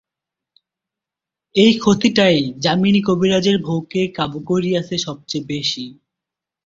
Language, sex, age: Bengali, male, 19-29